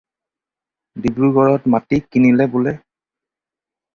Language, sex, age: Assamese, male, 30-39